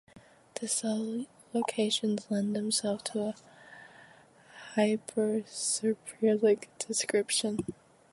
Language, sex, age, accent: English, female, under 19, United States English